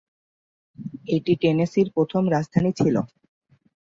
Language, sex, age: Bengali, male, 19-29